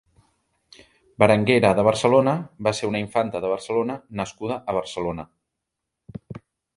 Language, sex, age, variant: Catalan, male, 50-59, Central